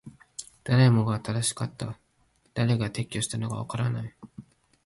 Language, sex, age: Japanese, male, 19-29